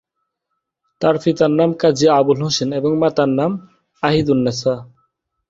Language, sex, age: Bengali, male, 19-29